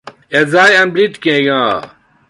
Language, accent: German, Deutschland Deutsch